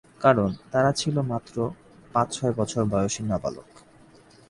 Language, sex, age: Bengali, male, 19-29